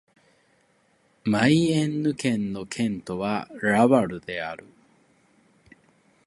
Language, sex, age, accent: Japanese, male, 30-39, 関西弁